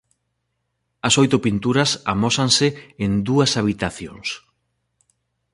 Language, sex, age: Galician, male, 40-49